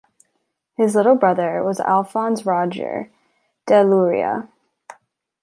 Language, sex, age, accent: English, female, 19-29, United States English